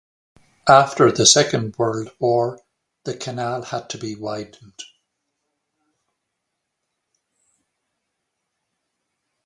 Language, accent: English, Irish English